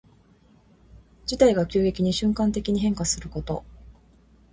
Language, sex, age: Japanese, female, 40-49